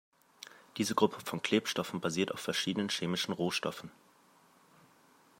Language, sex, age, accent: German, male, 19-29, Deutschland Deutsch